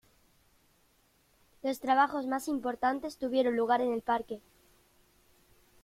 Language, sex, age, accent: Spanish, female, under 19, España: Sur peninsular (Andalucia, Extremadura, Murcia)